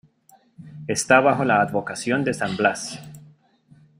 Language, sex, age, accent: Spanish, male, 40-49, Andino-Pacífico: Colombia, Perú, Ecuador, oeste de Bolivia y Venezuela andina